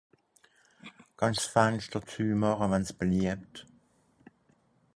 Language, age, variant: Swiss German, 70-79, Nordniederàlemmànisch (Rishoffe, Zàwere, Bùsswìller, Hawenau, Brüemt, Stroossbùri, Molse, Dàmbàch, Schlettstàtt, Pfàlzbùri usw.)